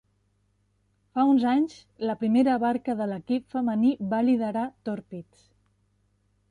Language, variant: Catalan, Central